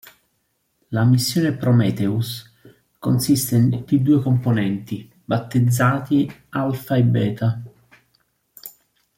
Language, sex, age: Italian, male, 40-49